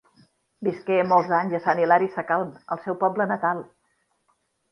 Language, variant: Catalan, Central